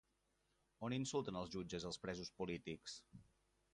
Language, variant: Catalan, Central